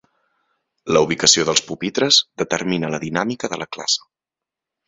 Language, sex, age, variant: Catalan, male, 19-29, Central